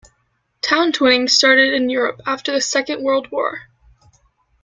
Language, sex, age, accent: English, female, 19-29, United States English